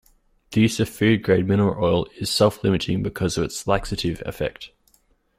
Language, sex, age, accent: English, male, 19-29, Australian English